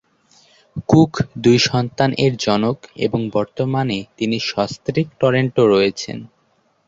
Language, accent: Bengali, Bangladeshi